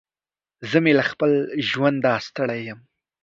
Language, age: Pashto, under 19